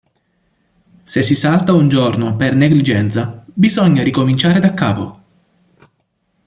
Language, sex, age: Italian, male, 19-29